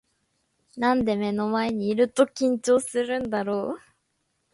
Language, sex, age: Japanese, female, 19-29